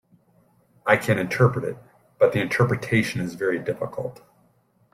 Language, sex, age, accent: English, male, 40-49, United States English